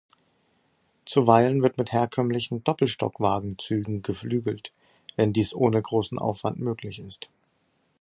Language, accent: German, Norddeutsch